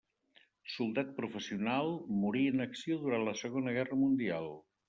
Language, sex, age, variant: Catalan, male, 60-69, Septentrional